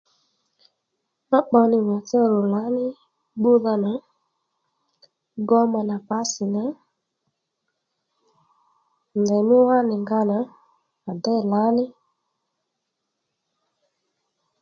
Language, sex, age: Lendu, female, 30-39